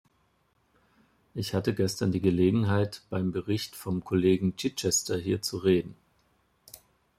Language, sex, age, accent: German, male, 40-49, Deutschland Deutsch